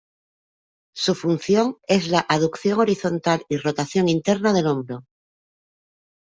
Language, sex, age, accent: Spanish, female, 40-49, España: Norte peninsular (Asturias, Castilla y León, Cantabria, País Vasco, Navarra, Aragón, La Rioja, Guadalajara, Cuenca)